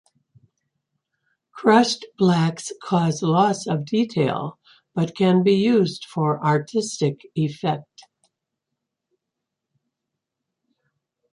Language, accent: English, United States English